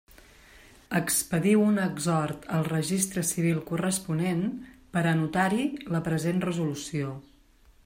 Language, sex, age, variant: Catalan, female, 40-49, Central